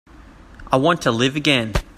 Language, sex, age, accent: English, male, 19-29, Australian English